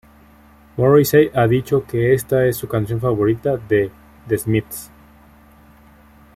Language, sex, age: Spanish, male, 30-39